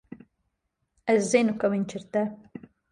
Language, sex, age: Latvian, female, 40-49